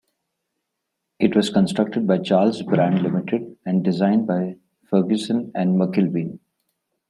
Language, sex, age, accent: English, male, 30-39, India and South Asia (India, Pakistan, Sri Lanka)